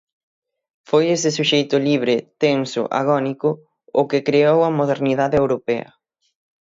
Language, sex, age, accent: Galician, male, 19-29, Atlántico (seseo e gheada); Normativo (estándar)